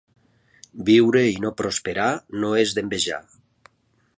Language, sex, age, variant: Catalan, male, 50-59, Nord-Occidental